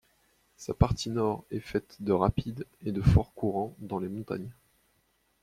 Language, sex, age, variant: French, male, 19-29, Français de métropole